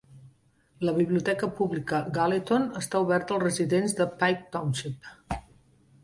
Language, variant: Catalan, Central